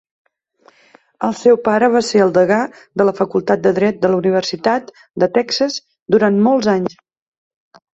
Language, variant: Catalan, Septentrional